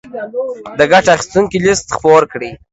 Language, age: Pashto, 19-29